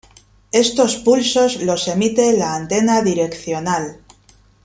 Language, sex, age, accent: Spanish, female, 50-59, España: Centro-Sur peninsular (Madrid, Toledo, Castilla-La Mancha)